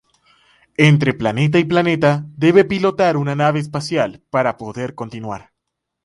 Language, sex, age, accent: Spanish, male, 19-29, Caribe: Cuba, Venezuela, Puerto Rico, República Dominicana, Panamá, Colombia caribeña, México caribeño, Costa del golfo de México